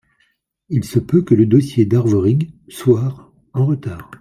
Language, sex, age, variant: French, male, 50-59, Français de métropole